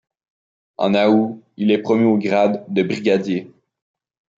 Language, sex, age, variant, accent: French, male, 19-29, Français d'Amérique du Nord, Français du Canada